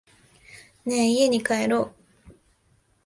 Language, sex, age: Japanese, female, 19-29